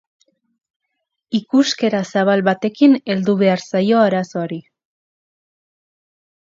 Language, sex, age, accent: Basque, female, 19-29, Erdialdekoa edo Nafarra (Gipuzkoa, Nafarroa)